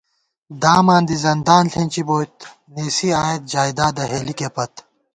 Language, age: Gawar-Bati, 30-39